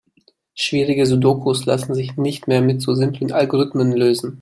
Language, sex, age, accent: German, male, 30-39, Deutschland Deutsch